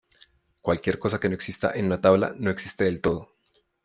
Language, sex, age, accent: Spanish, male, 30-39, Andino-Pacífico: Colombia, Perú, Ecuador, oeste de Bolivia y Venezuela andina